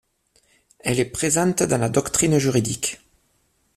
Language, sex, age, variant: French, male, 30-39, Français de métropole